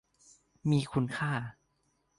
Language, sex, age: Thai, male, 19-29